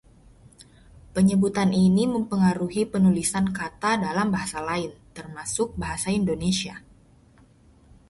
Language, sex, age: Indonesian, female, 19-29